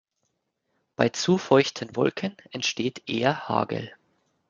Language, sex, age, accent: German, male, 30-39, Deutschland Deutsch